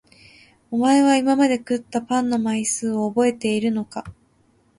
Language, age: Japanese, 19-29